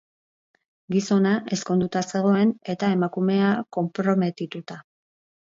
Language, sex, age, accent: Basque, female, 50-59, Mendebalekoa (Araba, Bizkaia, Gipuzkoako mendebaleko herri batzuk)